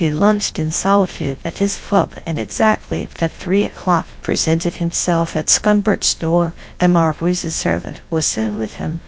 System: TTS, GlowTTS